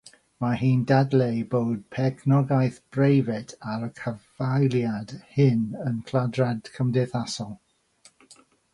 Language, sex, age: Welsh, male, 60-69